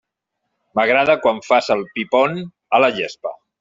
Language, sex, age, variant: Catalan, male, 40-49, Central